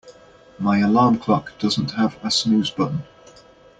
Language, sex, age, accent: English, male, 30-39, England English